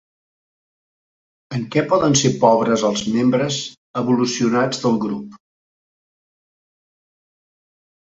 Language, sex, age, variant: Catalan, male, 50-59, Central